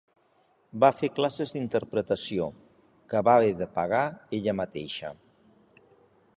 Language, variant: Catalan, Central